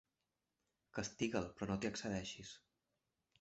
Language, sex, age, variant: Catalan, male, 19-29, Central